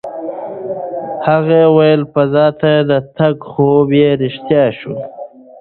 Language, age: Pashto, 19-29